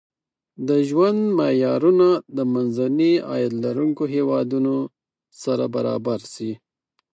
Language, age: Pashto, 30-39